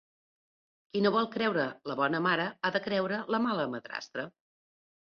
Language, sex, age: Catalan, female, 40-49